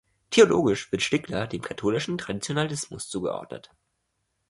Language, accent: German, Deutschland Deutsch